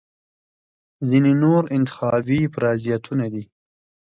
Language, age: Pashto, 19-29